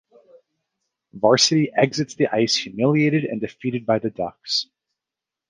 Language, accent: English, United States English